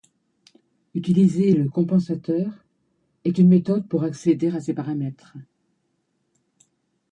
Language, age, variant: French, 60-69, Français de métropole